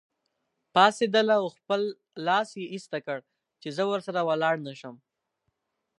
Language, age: Pashto, under 19